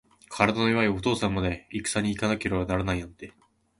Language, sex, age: Japanese, male, 19-29